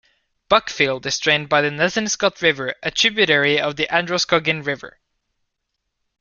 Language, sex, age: English, male, 19-29